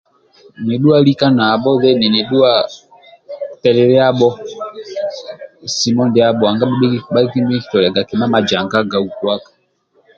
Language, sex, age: Amba (Uganda), male, 30-39